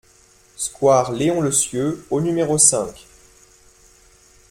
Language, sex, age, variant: French, male, 19-29, Français de métropole